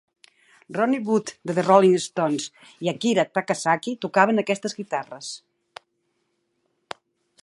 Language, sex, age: Catalan, female, 60-69